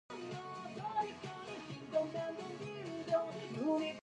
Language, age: English, under 19